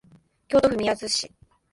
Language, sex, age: Japanese, female, under 19